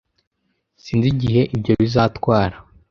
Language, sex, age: Kinyarwanda, male, under 19